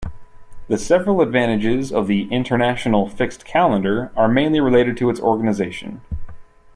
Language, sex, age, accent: English, male, 30-39, United States English